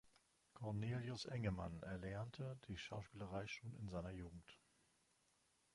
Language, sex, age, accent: German, male, 40-49, Deutschland Deutsch